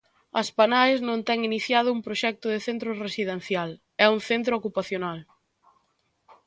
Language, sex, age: Galician, female, 19-29